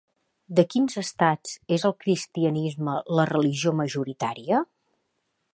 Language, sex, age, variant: Catalan, female, 50-59, Central